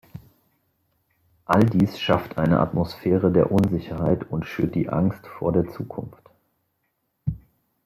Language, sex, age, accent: German, male, 40-49, Deutschland Deutsch